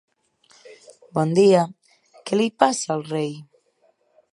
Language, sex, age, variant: Catalan, female, 19-29, Central